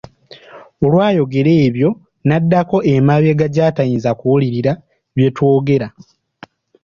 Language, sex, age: Ganda, male, under 19